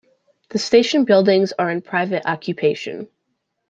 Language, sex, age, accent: English, female, under 19, United States English